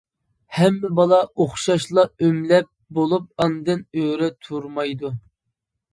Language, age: Uyghur, 19-29